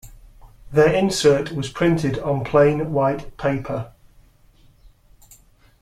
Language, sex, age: English, male, 40-49